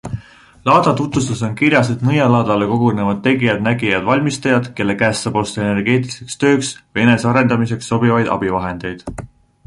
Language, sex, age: Estonian, male, 19-29